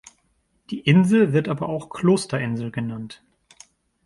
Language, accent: German, Deutschland Deutsch